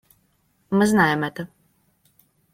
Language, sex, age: Russian, female, 19-29